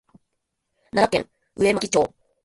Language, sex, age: Japanese, female, 19-29